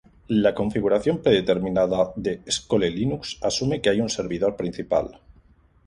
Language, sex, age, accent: Spanish, male, 40-49, España: Sur peninsular (Andalucia, Extremadura, Murcia)